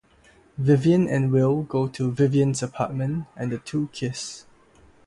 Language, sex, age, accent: English, male, 19-29, United States English; Singaporean English